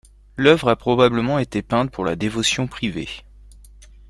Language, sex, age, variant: French, male, 30-39, Français de métropole